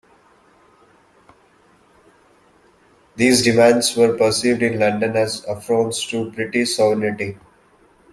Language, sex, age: English, male, 19-29